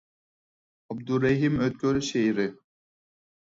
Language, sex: Uyghur, male